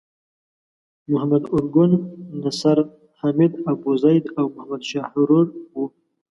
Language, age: Pashto, 19-29